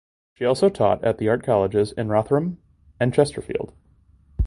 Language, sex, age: English, male, 19-29